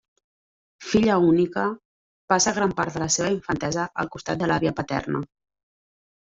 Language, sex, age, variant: Catalan, female, 30-39, Central